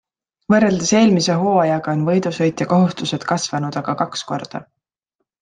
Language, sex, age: Estonian, female, 19-29